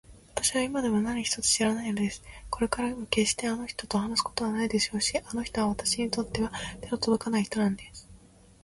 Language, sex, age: Japanese, female, 19-29